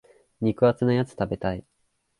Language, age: Japanese, 19-29